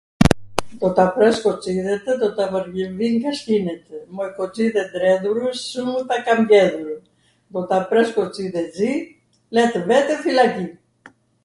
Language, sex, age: Arvanitika Albanian, female, 80-89